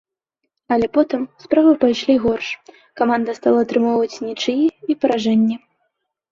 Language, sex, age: Belarusian, female, 19-29